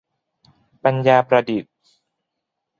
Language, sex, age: Thai, male, 19-29